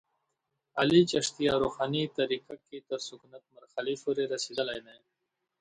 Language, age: Pashto, 19-29